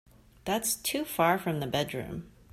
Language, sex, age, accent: English, female, 30-39, United States English